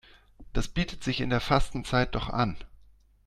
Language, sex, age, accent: German, male, 40-49, Deutschland Deutsch